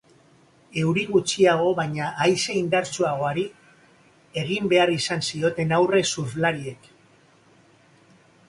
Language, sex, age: Basque, male, 50-59